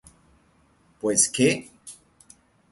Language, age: Spanish, 50-59